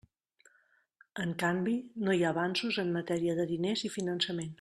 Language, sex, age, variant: Catalan, female, 40-49, Central